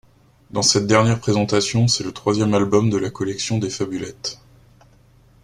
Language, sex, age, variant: French, male, 40-49, Français de métropole